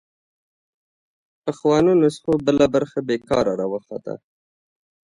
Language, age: Pashto, 30-39